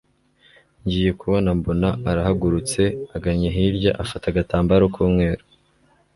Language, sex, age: Kinyarwanda, male, 19-29